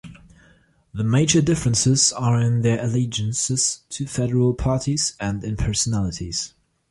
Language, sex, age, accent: English, male, under 19, England English